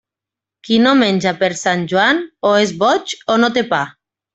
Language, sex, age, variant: Catalan, female, 19-29, Nord-Occidental